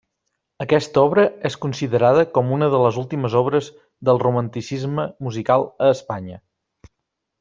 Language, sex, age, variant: Catalan, male, 30-39, Nord-Occidental